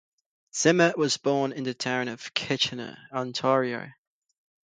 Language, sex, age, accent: English, male, 19-29, United States English; England English